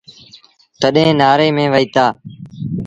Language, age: Sindhi Bhil, 19-29